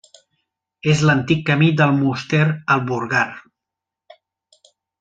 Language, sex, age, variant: Catalan, male, 40-49, Central